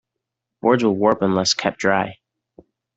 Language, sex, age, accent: English, male, 19-29, United States English